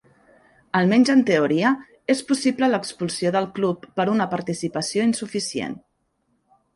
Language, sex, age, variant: Catalan, female, 40-49, Central